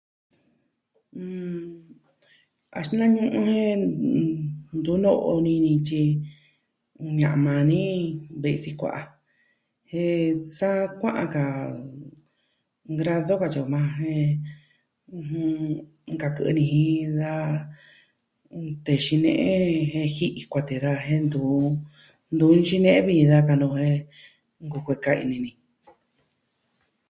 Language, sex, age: Southwestern Tlaxiaco Mixtec, female, 40-49